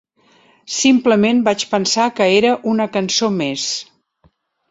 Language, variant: Catalan, Central